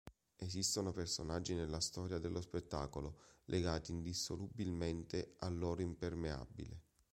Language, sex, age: Italian, male, 30-39